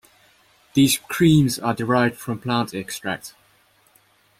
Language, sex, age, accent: English, male, 19-29, England English